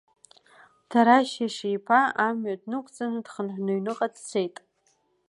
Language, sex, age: Abkhazian, female, 19-29